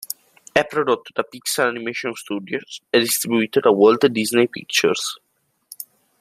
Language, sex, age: Italian, male, under 19